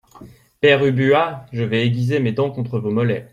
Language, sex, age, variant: French, male, 30-39, Français de métropole